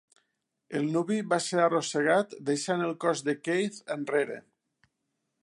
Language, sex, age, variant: Catalan, male, 50-59, Septentrional